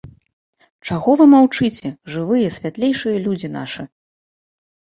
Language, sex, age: Belarusian, female, 19-29